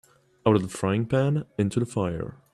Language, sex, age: English, male, 19-29